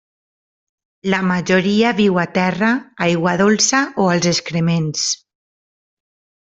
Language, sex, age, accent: Catalan, female, 30-39, valencià